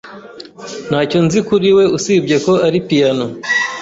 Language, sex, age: Kinyarwanda, male, 30-39